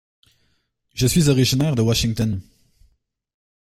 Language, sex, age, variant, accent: French, male, 19-29, Français d'Amérique du Nord, Français du Canada